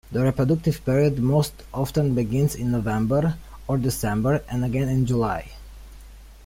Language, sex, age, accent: English, male, 19-29, United States English